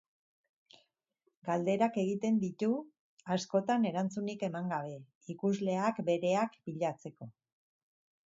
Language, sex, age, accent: Basque, female, 50-59, Mendebalekoa (Araba, Bizkaia, Gipuzkoako mendebaleko herri batzuk)